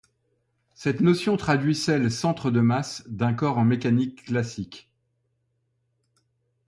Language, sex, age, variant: French, male, 60-69, Français de métropole